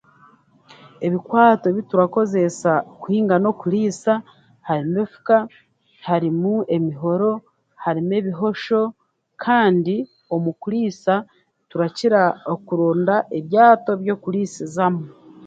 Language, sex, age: Chiga, female, 40-49